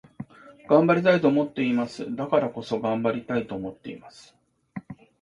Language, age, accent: Japanese, 50-59, 標準語